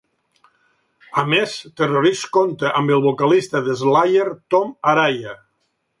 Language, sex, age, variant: Catalan, male, 70-79, Nord-Occidental